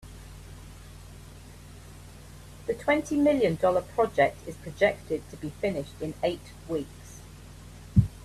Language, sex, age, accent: English, female, 40-49, England English